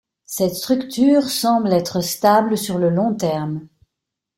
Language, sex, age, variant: French, female, 50-59, Français de métropole